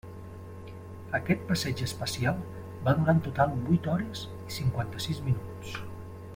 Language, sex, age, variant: Catalan, male, 40-49, Septentrional